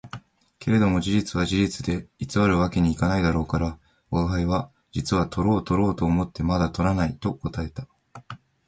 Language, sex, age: Japanese, male, 19-29